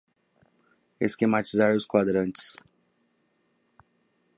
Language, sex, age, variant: Portuguese, male, 19-29, Portuguese (Brasil)